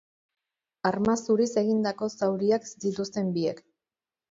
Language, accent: Basque, Erdialdekoa edo Nafarra (Gipuzkoa, Nafarroa)